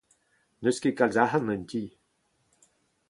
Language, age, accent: Breton, 70-79, Leoneg